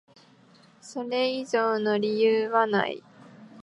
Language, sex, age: Japanese, female, 19-29